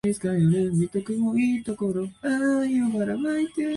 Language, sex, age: Japanese, male, 19-29